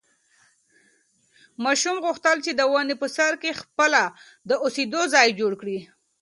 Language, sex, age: Pashto, female, 19-29